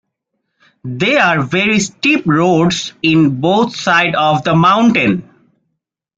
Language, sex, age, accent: English, male, 19-29, India and South Asia (India, Pakistan, Sri Lanka)